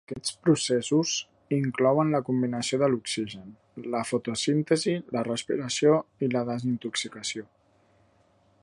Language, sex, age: Catalan, male, 30-39